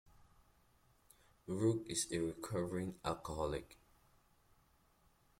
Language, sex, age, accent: English, male, 19-29, England English